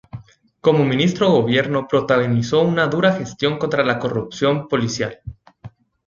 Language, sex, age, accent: Spanish, male, 19-29, América central